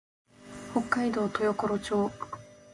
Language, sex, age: Japanese, female, 19-29